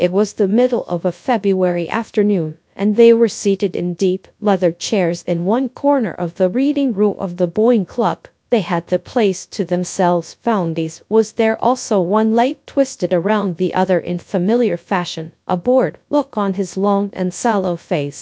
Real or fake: fake